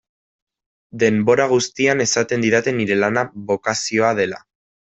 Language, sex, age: Basque, male, 19-29